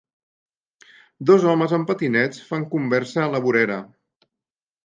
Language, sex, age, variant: Catalan, male, 50-59, Central